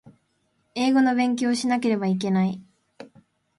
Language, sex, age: Japanese, female, 19-29